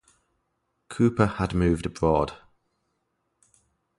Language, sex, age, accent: English, male, 30-39, England English